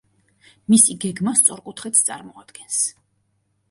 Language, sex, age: Georgian, female, 30-39